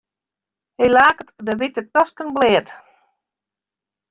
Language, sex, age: Western Frisian, female, 60-69